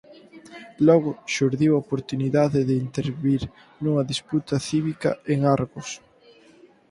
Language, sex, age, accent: Galician, male, 19-29, Atlántico (seseo e gheada)